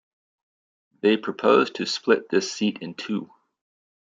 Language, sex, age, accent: English, male, 50-59, United States English